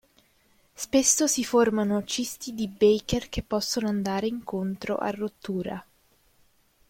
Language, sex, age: Italian, female, 19-29